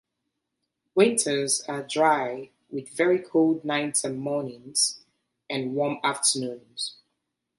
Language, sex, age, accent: English, female, 30-39, England English